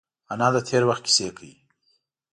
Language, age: Pashto, 40-49